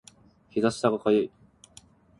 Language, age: Japanese, 19-29